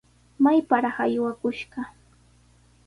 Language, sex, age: Sihuas Ancash Quechua, female, 30-39